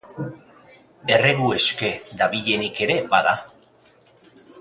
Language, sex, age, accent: Basque, male, 40-49, Mendebalekoa (Araba, Bizkaia, Gipuzkoako mendebaleko herri batzuk)